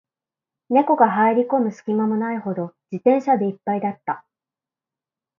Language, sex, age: Japanese, female, 19-29